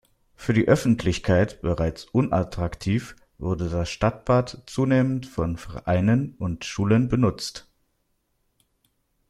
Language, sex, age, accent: German, male, 30-39, Deutschland Deutsch